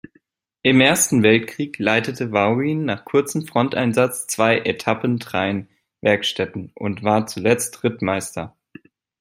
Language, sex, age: German, male, 19-29